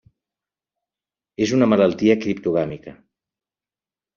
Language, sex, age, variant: Catalan, male, 60-69, Central